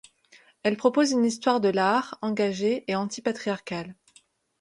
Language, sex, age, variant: French, female, 19-29, Français de métropole